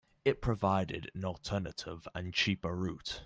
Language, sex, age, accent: English, male, under 19, England English